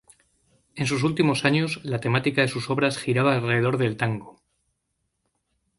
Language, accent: Spanish, España: Norte peninsular (Asturias, Castilla y León, Cantabria, País Vasco, Navarra, Aragón, La Rioja, Guadalajara, Cuenca)